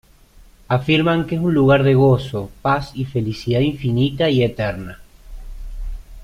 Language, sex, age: Spanish, male, 30-39